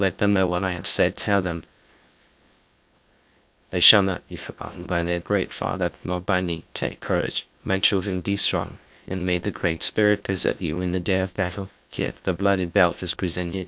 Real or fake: fake